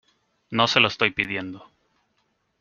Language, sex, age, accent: Spanish, male, 19-29, España: Islas Canarias